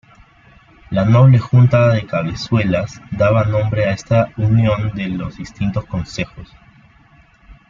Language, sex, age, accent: Spanish, male, 19-29, Andino-Pacífico: Colombia, Perú, Ecuador, oeste de Bolivia y Venezuela andina